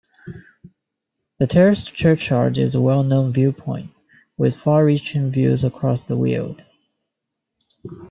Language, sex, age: English, male, 30-39